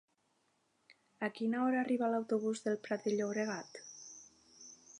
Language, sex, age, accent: Catalan, female, 30-39, valencià